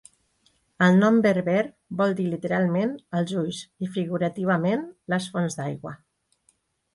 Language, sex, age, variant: Catalan, female, 60-69, Central